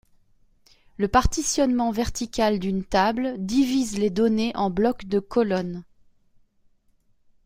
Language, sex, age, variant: French, female, 30-39, Français de métropole